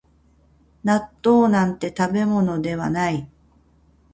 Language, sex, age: Japanese, female, 50-59